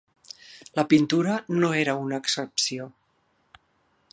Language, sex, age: Catalan, female, 60-69